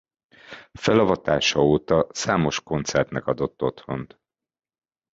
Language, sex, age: Hungarian, male, 40-49